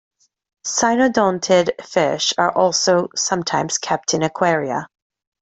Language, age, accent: English, 30-39, England English